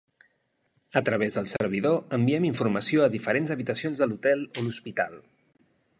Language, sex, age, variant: Catalan, male, 30-39, Central